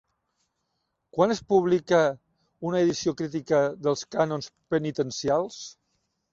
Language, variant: Catalan, Central